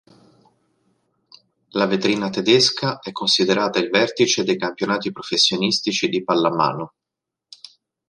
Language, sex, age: Italian, male, 30-39